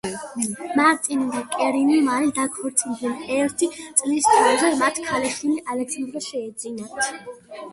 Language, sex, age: Georgian, female, under 19